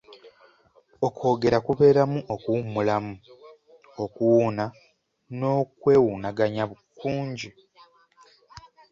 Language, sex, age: Ganda, male, 19-29